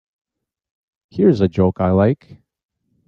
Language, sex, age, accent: English, male, 30-39, United States English